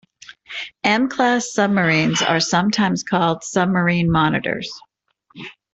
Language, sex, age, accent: English, female, 50-59, United States English